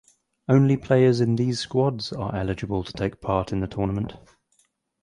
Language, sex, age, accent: English, male, 19-29, England English